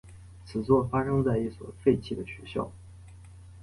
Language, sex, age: Chinese, male, 19-29